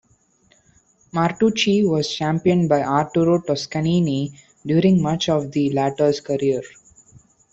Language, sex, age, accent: English, male, 19-29, India and South Asia (India, Pakistan, Sri Lanka)